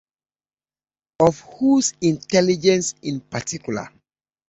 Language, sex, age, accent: English, male, 30-39, United States English